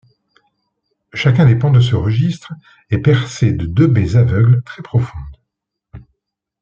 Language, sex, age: French, male, 40-49